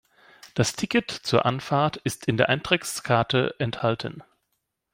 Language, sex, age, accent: German, male, 40-49, Deutschland Deutsch